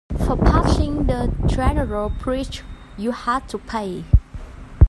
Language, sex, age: English, female, 30-39